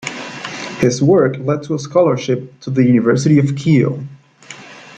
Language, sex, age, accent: English, male, 19-29, United States English